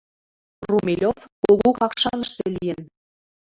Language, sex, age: Mari, female, 19-29